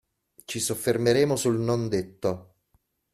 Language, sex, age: Italian, male, 50-59